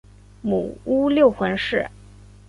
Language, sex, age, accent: Chinese, female, 19-29, 出生地：广东省